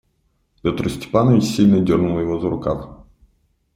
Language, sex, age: Russian, male, 30-39